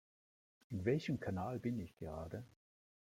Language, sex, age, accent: German, male, 60-69, Schweizerdeutsch